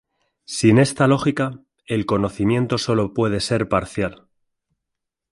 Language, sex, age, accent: Spanish, male, 40-49, España: Centro-Sur peninsular (Madrid, Toledo, Castilla-La Mancha)